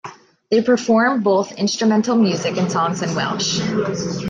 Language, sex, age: English, female, 30-39